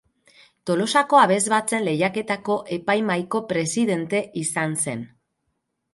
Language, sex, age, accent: Basque, female, 50-59, Mendebalekoa (Araba, Bizkaia, Gipuzkoako mendebaleko herri batzuk)